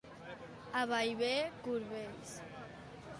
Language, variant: Catalan, Central